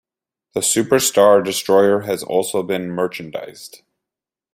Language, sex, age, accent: English, male, 30-39, United States English